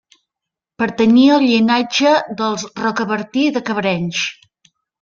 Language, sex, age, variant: Catalan, female, 50-59, Central